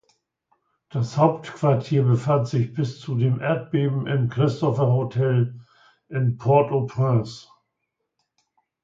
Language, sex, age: German, male, 70-79